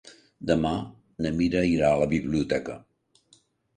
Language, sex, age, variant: Catalan, male, 70-79, Central